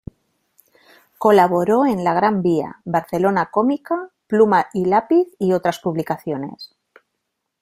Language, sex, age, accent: Spanish, female, 40-49, España: Norte peninsular (Asturias, Castilla y León, Cantabria, País Vasco, Navarra, Aragón, La Rioja, Guadalajara, Cuenca)